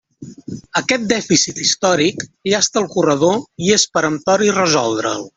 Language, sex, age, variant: Catalan, male, 40-49, Central